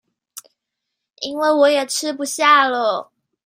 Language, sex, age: Chinese, female, 19-29